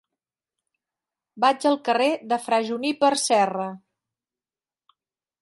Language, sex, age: Catalan, female, 60-69